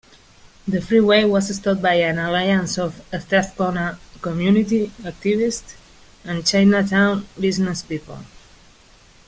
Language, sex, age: English, female, 30-39